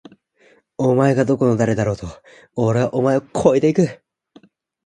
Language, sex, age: Japanese, male, 19-29